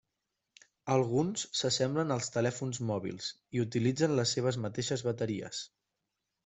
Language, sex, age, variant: Catalan, male, 19-29, Central